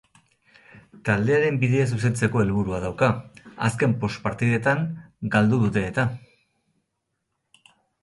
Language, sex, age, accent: Basque, male, 60-69, Erdialdekoa edo Nafarra (Gipuzkoa, Nafarroa)